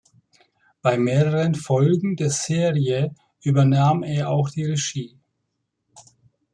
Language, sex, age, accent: German, male, 40-49, Deutschland Deutsch